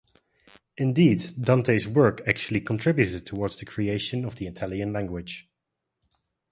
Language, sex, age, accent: English, male, 19-29, Dutch